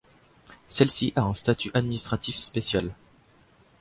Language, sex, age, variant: French, male, under 19, Français de métropole